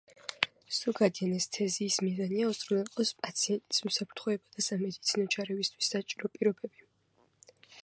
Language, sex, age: Georgian, female, 19-29